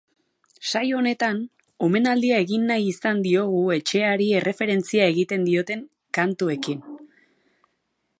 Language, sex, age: Basque, female, 30-39